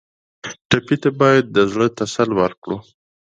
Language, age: Pashto, 30-39